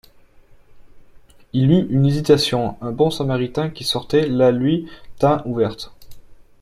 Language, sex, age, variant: French, male, 30-39, Français de métropole